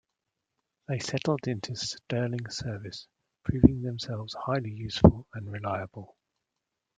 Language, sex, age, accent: English, male, 40-49, England English